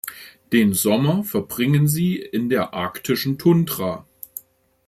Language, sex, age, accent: German, male, 40-49, Deutschland Deutsch